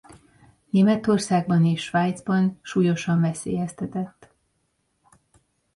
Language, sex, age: Hungarian, female, 40-49